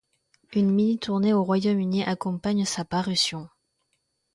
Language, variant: French, Français de métropole